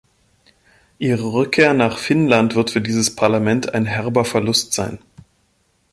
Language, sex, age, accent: German, male, 30-39, Deutschland Deutsch